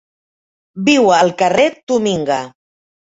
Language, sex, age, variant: Catalan, female, 40-49, Central